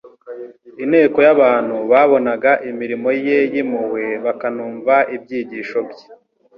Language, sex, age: Kinyarwanda, male, 19-29